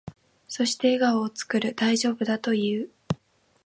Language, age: Japanese, 19-29